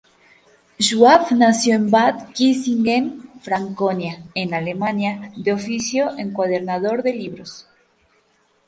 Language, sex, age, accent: Spanish, female, 19-29, México